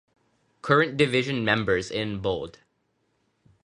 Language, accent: English, India and South Asia (India, Pakistan, Sri Lanka)